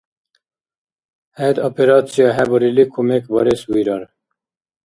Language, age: Dargwa, 50-59